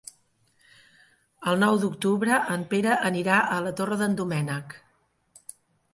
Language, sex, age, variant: Catalan, female, 40-49, Central